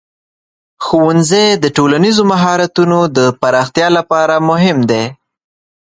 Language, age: Pashto, 19-29